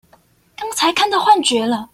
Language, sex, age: Chinese, female, 19-29